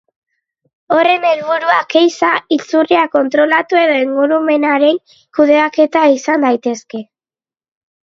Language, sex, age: Basque, female, under 19